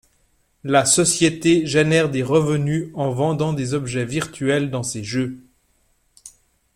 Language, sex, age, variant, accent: French, male, 40-49, Français d'Europe, Français de Suisse